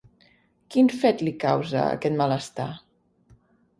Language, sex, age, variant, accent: Catalan, female, 60-69, Central, central